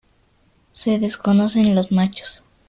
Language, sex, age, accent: Spanish, female, under 19, Andino-Pacífico: Colombia, Perú, Ecuador, oeste de Bolivia y Venezuela andina